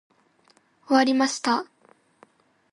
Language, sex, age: Japanese, female, under 19